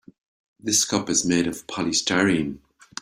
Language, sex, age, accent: English, male, 60-69, Irish English